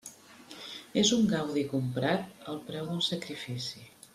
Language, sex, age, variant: Catalan, female, 50-59, Central